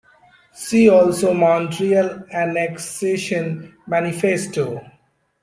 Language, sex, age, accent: English, male, 30-39, India and South Asia (India, Pakistan, Sri Lanka)